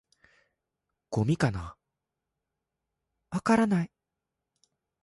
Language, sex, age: Japanese, male, under 19